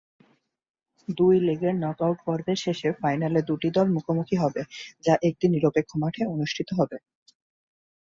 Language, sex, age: Bengali, male, 19-29